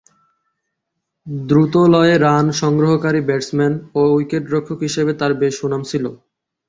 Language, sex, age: Bengali, male, 19-29